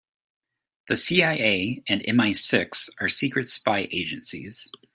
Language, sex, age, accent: English, male, 30-39, United States English